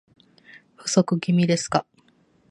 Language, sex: Japanese, female